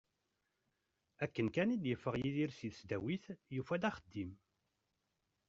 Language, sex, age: Kabyle, male, 40-49